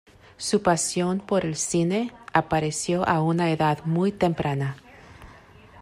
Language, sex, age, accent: Spanish, female, 40-49, México